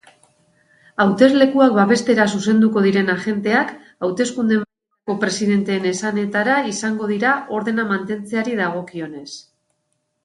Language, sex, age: Basque, female, 40-49